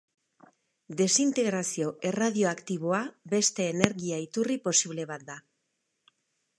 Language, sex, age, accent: Basque, female, 50-59, Erdialdekoa edo Nafarra (Gipuzkoa, Nafarroa)